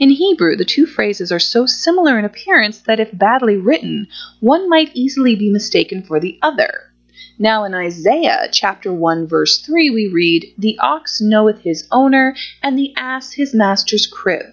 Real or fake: real